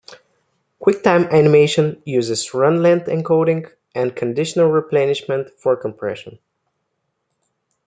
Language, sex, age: English, male, 19-29